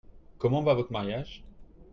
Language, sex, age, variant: French, male, 30-39, Français de métropole